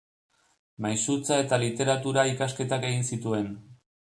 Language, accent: Basque, Erdialdekoa edo Nafarra (Gipuzkoa, Nafarroa)